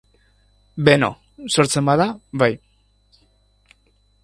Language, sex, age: Basque, male, 30-39